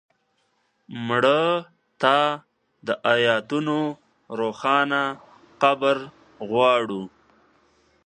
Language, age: Pashto, 19-29